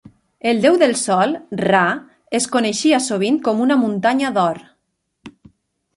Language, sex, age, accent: Catalan, female, 30-39, valencià